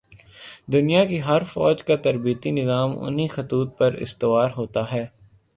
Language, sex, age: Urdu, male, 19-29